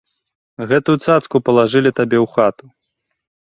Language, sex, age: Belarusian, male, 19-29